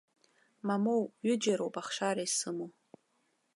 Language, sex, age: Abkhazian, female, 19-29